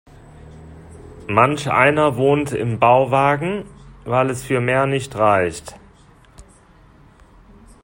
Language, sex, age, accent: German, male, 30-39, Deutschland Deutsch